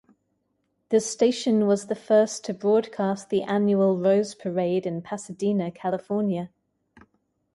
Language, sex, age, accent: English, female, 30-39, England English